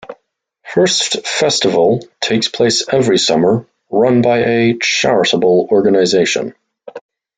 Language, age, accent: English, 19-29, Irish English